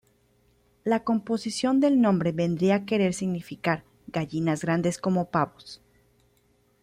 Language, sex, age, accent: Spanish, female, 30-39, Caribe: Cuba, Venezuela, Puerto Rico, República Dominicana, Panamá, Colombia caribeña, México caribeño, Costa del golfo de México